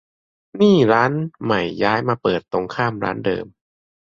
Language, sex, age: Thai, male, 30-39